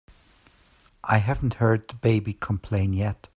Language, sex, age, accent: English, male, 40-49, United States English